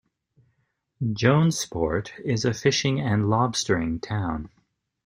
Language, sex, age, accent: English, male, 30-39, United States English